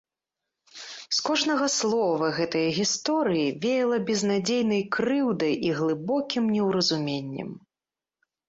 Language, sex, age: Belarusian, female, 30-39